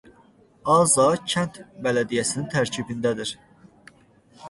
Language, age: Azerbaijani, 19-29